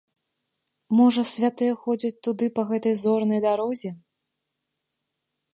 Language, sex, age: Belarusian, female, 30-39